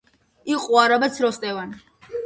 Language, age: Georgian, under 19